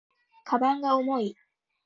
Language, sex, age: Japanese, female, 19-29